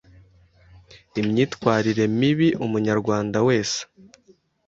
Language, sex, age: Kinyarwanda, male, 30-39